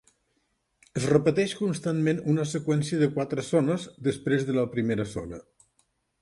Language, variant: Catalan, Central